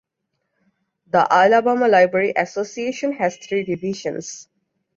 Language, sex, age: English, female, 19-29